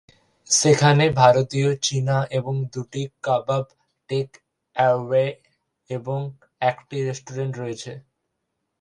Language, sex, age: Bengali, male, 19-29